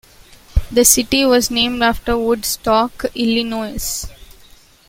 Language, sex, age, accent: English, female, 19-29, India and South Asia (India, Pakistan, Sri Lanka)